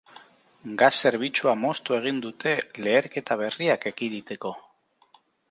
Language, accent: Basque, Mendebalekoa (Araba, Bizkaia, Gipuzkoako mendebaleko herri batzuk)